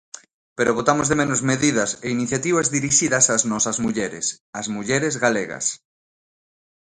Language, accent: Galician, Normativo (estándar)